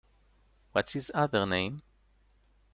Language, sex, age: English, male, 30-39